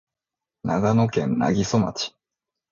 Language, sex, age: Japanese, male, 19-29